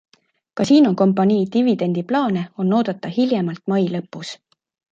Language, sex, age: Estonian, female, 30-39